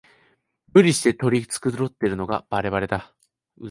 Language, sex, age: Japanese, male, 19-29